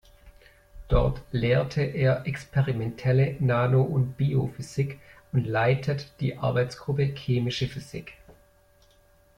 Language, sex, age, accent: German, male, 30-39, Deutschland Deutsch